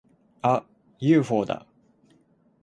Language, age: Japanese, 19-29